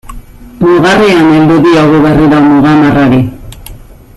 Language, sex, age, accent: Basque, female, 40-49, Erdialdekoa edo Nafarra (Gipuzkoa, Nafarroa)